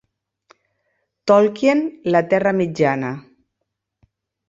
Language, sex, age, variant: Catalan, female, 40-49, Central